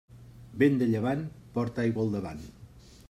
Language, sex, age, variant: Catalan, male, 50-59, Central